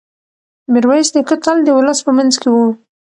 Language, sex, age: Pashto, female, 30-39